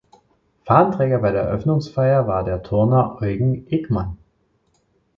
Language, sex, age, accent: German, male, 19-29, Deutschland Deutsch